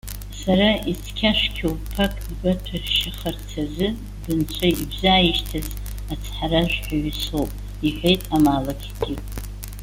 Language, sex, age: Abkhazian, female, 70-79